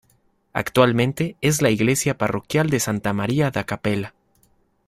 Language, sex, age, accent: Spanish, male, 30-39, México